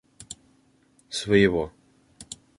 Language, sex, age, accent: Russian, male, under 19, Русский